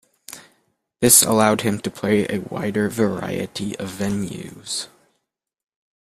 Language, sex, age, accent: English, male, 19-29, United States English